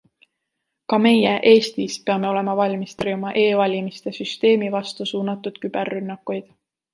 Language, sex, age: Estonian, female, 19-29